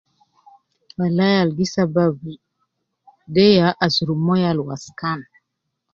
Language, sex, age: Nubi, female, 50-59